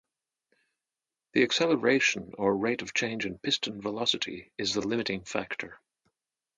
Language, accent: English, United States English; England English